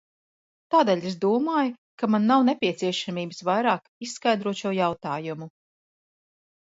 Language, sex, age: Latvian, female, 40-49